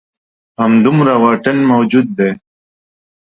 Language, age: Pashto, 30-39